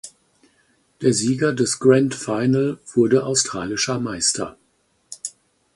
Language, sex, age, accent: German, male, 50-59, Deutschland Deutsch